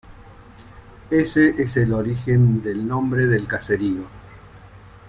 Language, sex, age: Spanish, male, 50-59